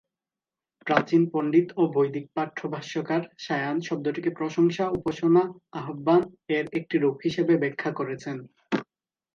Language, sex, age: Bengali, male, 19-29